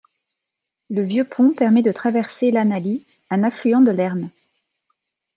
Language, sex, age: French, female, 40-49